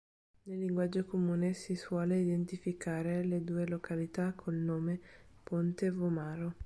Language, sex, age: Italian, male, 19-29